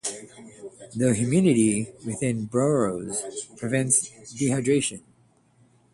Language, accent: English, United States English